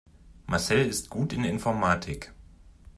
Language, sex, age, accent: German, male, 19-29, Deutschland Deutsch